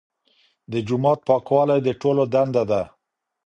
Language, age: Pashto, 50-59